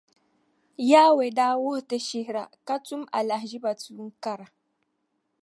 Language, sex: Dagbani, female